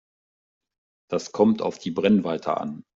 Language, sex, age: German, male, 50-59